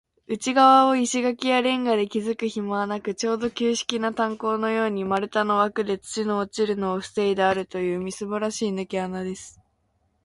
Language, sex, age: Japanese, female, 19-29